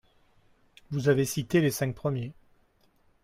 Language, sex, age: French, male, 60-69